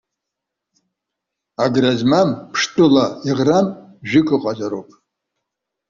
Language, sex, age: Abkhazian, male, 70-79